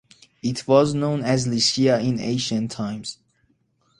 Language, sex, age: English, male, 19-29